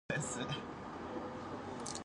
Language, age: Japanese, 19-29